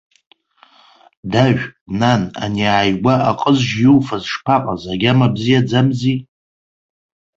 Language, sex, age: Abkhazian, male, 30-39